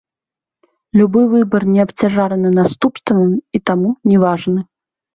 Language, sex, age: Belarusian, female, 19-29